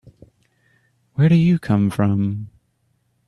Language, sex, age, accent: English, male, 19-29, United States English